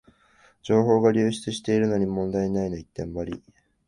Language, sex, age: Japanese, male, 19-29